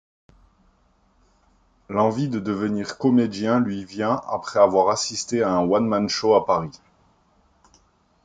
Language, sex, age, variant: French, male, 30-39, Français de métropole